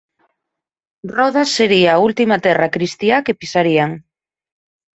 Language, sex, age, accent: Galician, female, 30-39, Normativo (estándar)